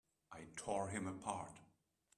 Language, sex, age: English, male, 50-59